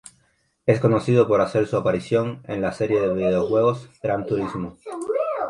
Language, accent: Spanish, Caribe: Cuba, Venezuela, Puerto Rico, República Dominicana, Panamá, Colombia caribeña, México caribeño, Costa del golfo de México